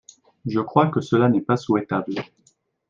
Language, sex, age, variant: French, male, 40-49, Français de métropole